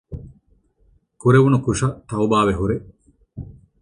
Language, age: Divehi, 50-59